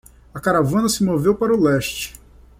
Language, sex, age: Portuguese, male, 19-29